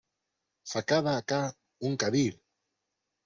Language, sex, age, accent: Spanish, male, 19-29, México